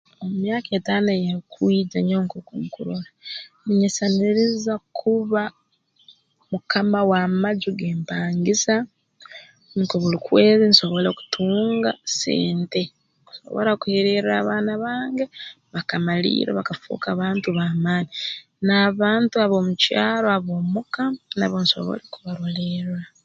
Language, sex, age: Tooro, female, 30-39